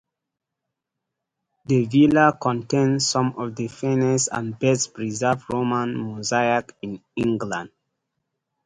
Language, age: English, 19-29